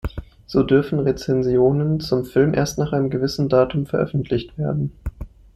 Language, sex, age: German, male, 19-29